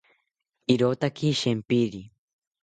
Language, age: South Ucayali Ashéninka, under 19